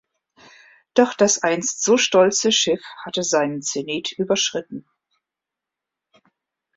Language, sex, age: German, female, 50-59